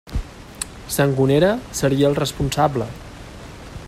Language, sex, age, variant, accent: Catalan, male, 40-49, Central, central